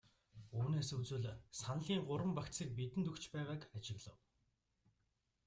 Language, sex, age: Mongolian, male, 30-39